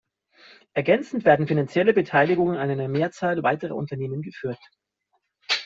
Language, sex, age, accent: German, male, 30-39, Deutschland Deutsch